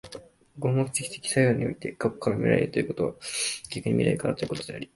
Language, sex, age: Japanese, male, 19-29